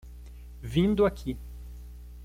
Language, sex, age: Portuguese, male, 30-39